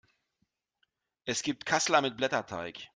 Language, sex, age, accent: German, male, 40-49, Deutschland Deutsch